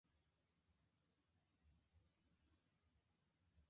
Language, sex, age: English, female, 19-29